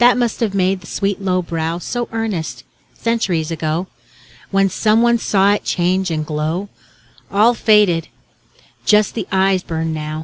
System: none